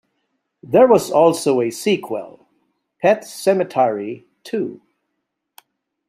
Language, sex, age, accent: English, male, 70-79, Filipino